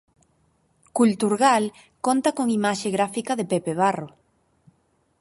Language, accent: Galician, Normativo (estándar)